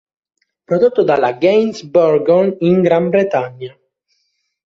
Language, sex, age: Italian, male, 19-29